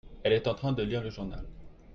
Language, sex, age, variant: French, male, 30-39, Français de métropole